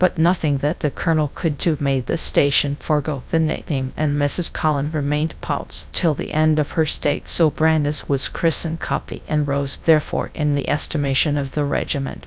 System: TTS, GradTTS